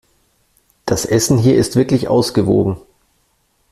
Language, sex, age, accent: German, male, 40-49, Deutschland Deutsch